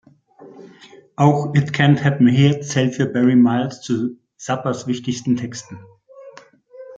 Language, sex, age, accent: German, male, 50-59, Deutschland Deutsch